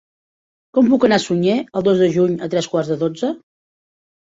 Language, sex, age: Catalan, female, 50-59